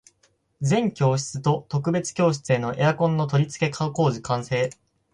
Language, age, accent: Japanese, 19-29, 標準語